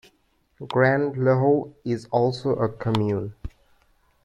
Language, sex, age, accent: English, male, 19-29, India and South Asia (India, Pakistan, Sri Lanka)